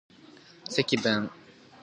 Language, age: Japanese, under 19